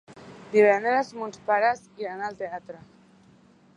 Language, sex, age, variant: Catalan, female, 19-29, Central